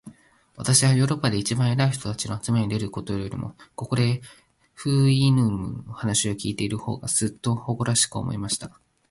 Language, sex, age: Japanese, male, 19-29